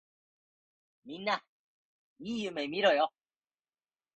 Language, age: Japanese, 19-29